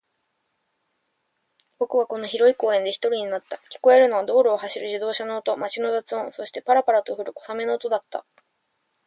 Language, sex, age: Japanese, female, 19-29